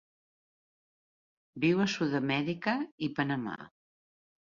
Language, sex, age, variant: Catalan, female, 60-69, Central